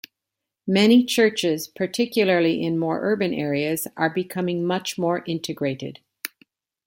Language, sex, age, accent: English, female, 60-69, United States English